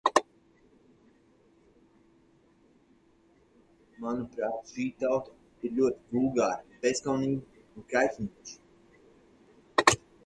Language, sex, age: Latvian, male, 30-39